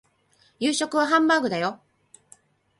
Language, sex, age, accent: Japanese, female, 40-49, 標準語